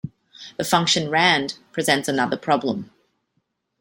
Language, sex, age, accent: English, female, 30-39, Australian English